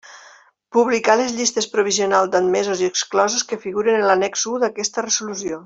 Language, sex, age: Catalan, female, 50-59